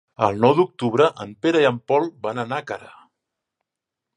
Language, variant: Catalan, Central